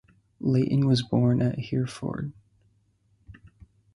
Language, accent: English, United States English